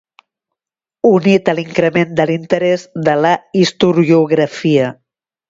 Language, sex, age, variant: Catalan, female, 50-59, Septentrional